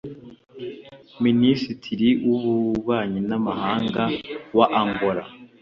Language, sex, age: Kinyarwanda, male, under 19